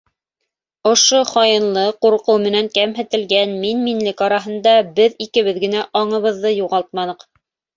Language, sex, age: Bashkir, female, 40-49